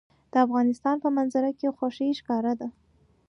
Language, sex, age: Pashto, female, 19-29